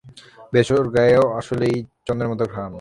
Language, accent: Bengali, প্রমিত; চলিত